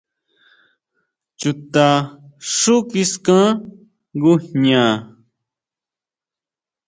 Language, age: Huautla Mazatec, 19-29